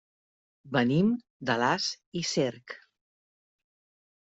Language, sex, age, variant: Catalan, female, 40-49, Central